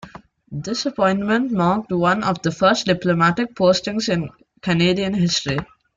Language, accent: English, India and South Asia (India, Pakistan, Sri Lanka)